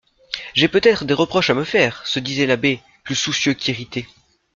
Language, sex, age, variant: French, female, 19-29, Français de métropole